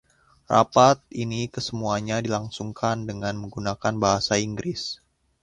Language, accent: Indonesian, Indonesia